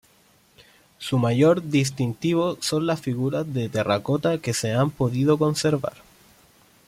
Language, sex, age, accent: Spanish, male, 19-29, Chileno: Chile, Cuyo